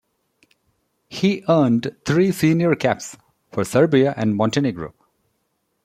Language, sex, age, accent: English, male, 40-49, India and South Asia (India, Pakistan, Sri Lanka)